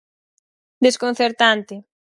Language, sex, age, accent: Galician, female, 19-29, Central (gheada)